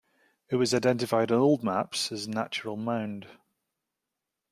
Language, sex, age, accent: English, male, 40-49, Scottish English